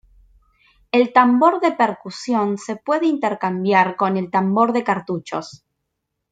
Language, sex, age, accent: Spanish, female, 19-29, Rioplatense: Argentina, Uruguay, este de Bolivia, Paraguay